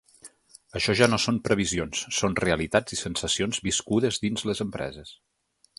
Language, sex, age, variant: Catalan, male, 30-39, Nord-Occidental